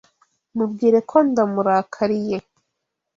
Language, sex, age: Kinyarwanda, female, 19-29